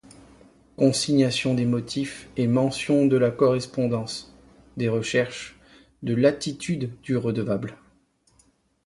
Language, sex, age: French, male, 30-39